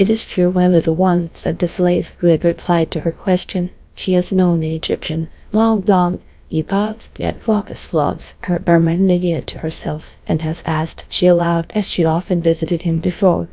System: TTS, GlowTTS